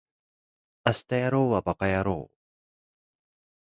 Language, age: Japanese, 19-29